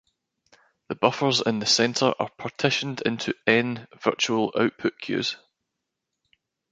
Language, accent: English, Scottish English